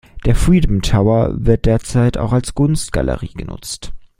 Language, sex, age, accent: German, male, 19-29, Deutschland Deutsch